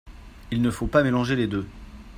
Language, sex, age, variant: French, male, 30-39, Français de métropole